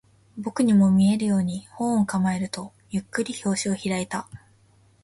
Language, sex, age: Japanese, female, 19-29